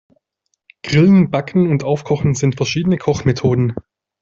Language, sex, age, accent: German, male, 30-39, Deutschland Deutsch